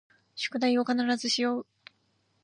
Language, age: Japanese, 19-29